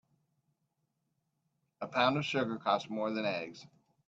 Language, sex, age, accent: English, male, 40-49, United States English